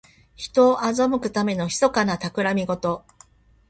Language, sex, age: Japanese, female, 50-59